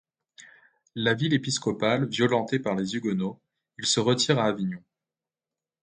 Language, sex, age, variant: French, male, 19-29, Français de métropole